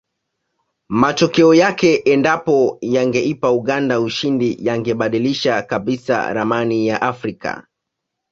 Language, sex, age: Swahili, male, 19-29